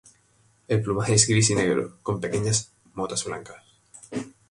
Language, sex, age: Spanish, male, 19-29